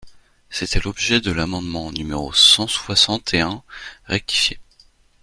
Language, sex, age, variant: French, male, 40-49, Français de métropole